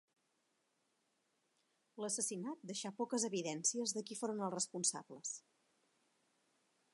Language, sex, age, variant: Catalan, female, 40-49, Septentrional